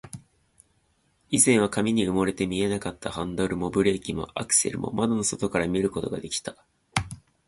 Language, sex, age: Japanese, male, 19-29